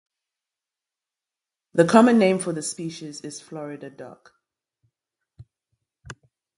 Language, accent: English, Southern African (South Africa, Zimbabwe, Namibia)